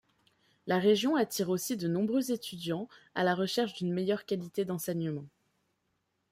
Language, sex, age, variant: French, female, 19-29, Français de métropole